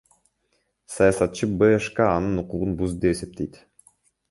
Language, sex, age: Kyrgyz, male, under 19